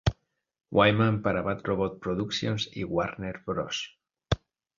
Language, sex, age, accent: Spanish, male, 30-39, España: Centro-Sur peninsular (Madrid, Toledo, Castilla-La Mancha)